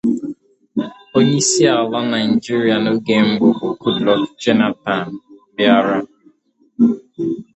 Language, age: Igbo, 19-29